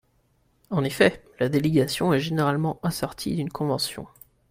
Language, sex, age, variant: French, male, 19-29, Français de métropole